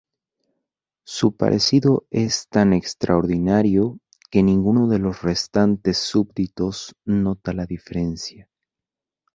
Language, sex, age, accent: Spanish, male, 19-29, Andino-Pacífico: Colombia, Perú, Ecuador, oeste de Bolivia y Venezuela andina